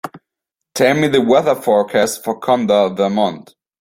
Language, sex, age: English, male, 19-29